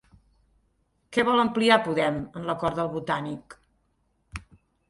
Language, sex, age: Catalan, female, 50-59